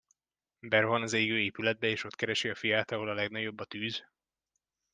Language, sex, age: Hungarian, male, 19-29